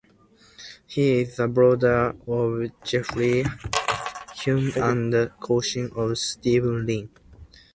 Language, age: English, 19-29